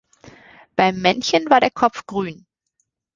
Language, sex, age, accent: German, female, 19-29, Deutschland Deutsch